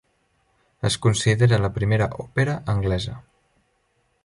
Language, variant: Catalan, Central